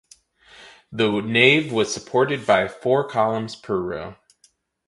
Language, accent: English, United States English